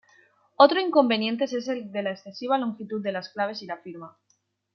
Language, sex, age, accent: Spanish, female, 19-29, España: Centro-Sur peninsular (Madrid, Toledo, Castilla-La Mancha)